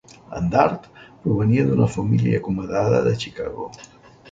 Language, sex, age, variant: Catalan, male, 60-69, Central